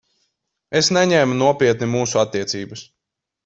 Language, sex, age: Latvian, male, 19-29